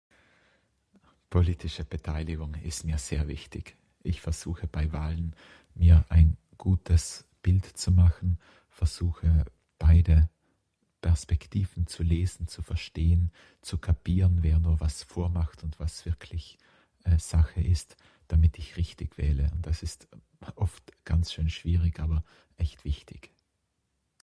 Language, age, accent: German, 40-49, Österreichisches Deutsch